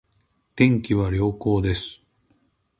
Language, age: Japanese, 50-59